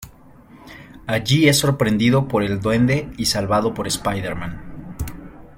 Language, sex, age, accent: Spanish, male, 30-39, México